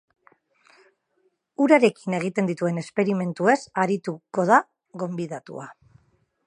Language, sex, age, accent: Basque, female, 30-39, Mendebalekoa (Araba, Bizkaia, Gipuzkoako mendebaleko herri batzuk)